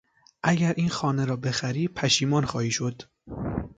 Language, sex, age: Persian, male, 19-29